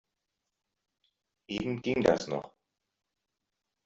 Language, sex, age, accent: German, male, 40-49, Deutschland Deutsch